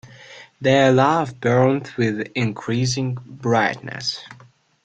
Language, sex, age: English, male, 19-29